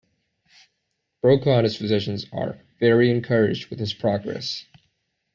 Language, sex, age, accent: English, male, 19-29, Canadian English